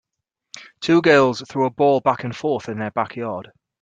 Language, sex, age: English, male, 40-49